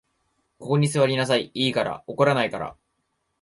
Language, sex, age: Japanese, male, 19-29